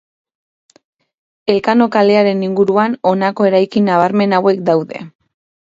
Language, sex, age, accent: Basque, female, 30-39, Mendebalekoa (Araba, Bizkaia, Gipuzkoako mendebaleko herri batzuk)